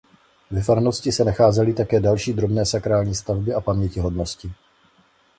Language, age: Czech, 30-39